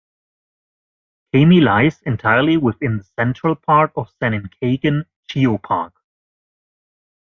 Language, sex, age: English, male, 40-49